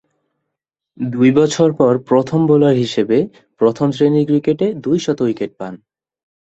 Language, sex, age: Bengali, male, 19-29